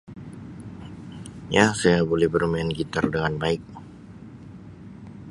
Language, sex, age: Sabah Malay, male, 19-29